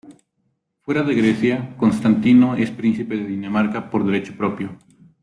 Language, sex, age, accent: Spanish, male, 30-39, México